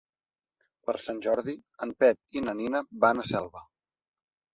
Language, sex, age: Catalan, male, 19-29